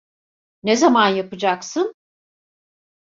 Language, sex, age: Turkish, female, 50-59